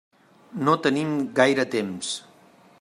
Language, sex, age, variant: Catalan, male, 50-59, Central